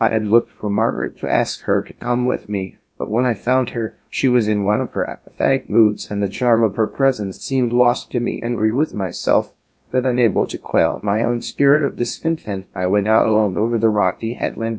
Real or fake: fake